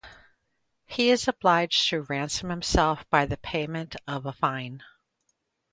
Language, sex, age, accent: English, female, 50-59, United States English